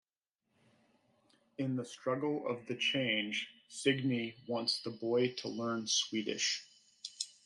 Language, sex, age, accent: English, male, 40-49, United States English